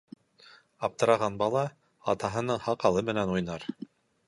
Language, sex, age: Bashkir, male, 40-49